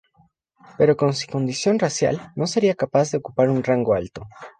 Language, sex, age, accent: Spanish, male, under 19, Andino-Pacífico: Colombia, Perú, Ecuador, oeste de Bolivia y Venezuela andina